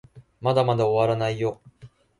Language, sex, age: Japanese, male, 19-29